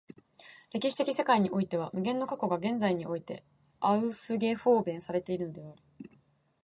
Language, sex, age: Japanese, female, 19-29